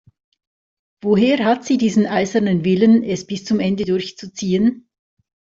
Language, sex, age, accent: German, female, 50-59, Schweizerdeutsch